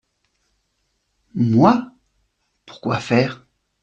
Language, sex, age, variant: French, male, 40-49, Français de métropole